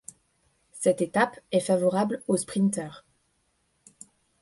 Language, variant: French, Français de métropole